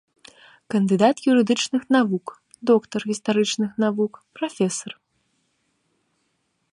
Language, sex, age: Belarusian, female, 19-29